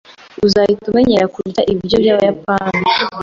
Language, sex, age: Kinyarwanda, female, 19-29